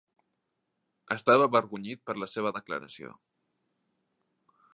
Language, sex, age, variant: Catalan, male, 19-29, Central